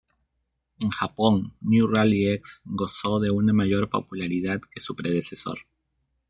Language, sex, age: Spanish, male, 30-39